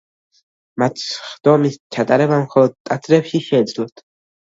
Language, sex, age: Georgian, male, under 19